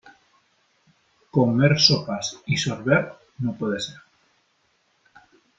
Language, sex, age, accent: Spanish, male, 30-39, España: Norte peninsular (Asturias, Castilla y León, Cantabria, País Vasco, Navarra, Aragón, La Rioja, Guadalajara, Cuenca)